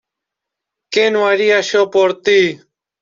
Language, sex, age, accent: Spanish, male, 19-29, Rioplatense: Argentina, Uruguay, este de Bolivia, Paraguay